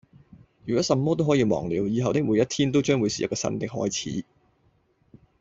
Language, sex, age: Cantonese, male, 30-39